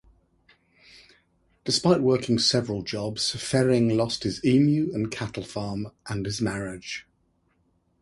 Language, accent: English, England English